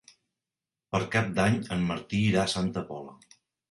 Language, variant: Catalan, Central